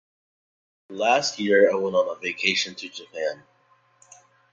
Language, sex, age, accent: English, male, under 19, United States English